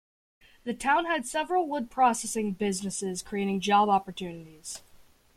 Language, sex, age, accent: English, female, under 19, Canadian English